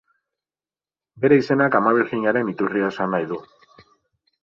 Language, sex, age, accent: Basque, male, 30-39, Mendebalekoa (Araba, Bizkaia, Gipuzkoako mendebaleko herri batzuk)